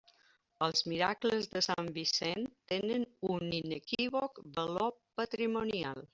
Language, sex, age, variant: Catalan, female, 60-69, Balear